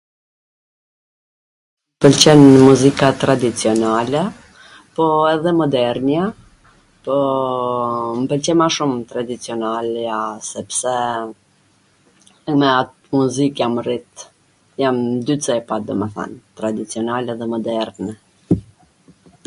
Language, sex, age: Gheg Albanian, female, 40-49